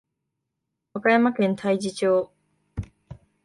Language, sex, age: Japanese, female, 19-29